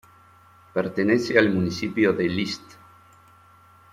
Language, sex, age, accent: Spanish, male, 50-59, Rioplatense: Argentina, Uruguay, este de Bolivia, Paraguay